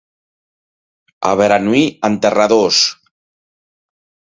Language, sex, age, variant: Catalan, male, 40-49, Central